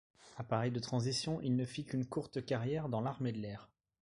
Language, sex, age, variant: French, male, 30-39, Français de métropole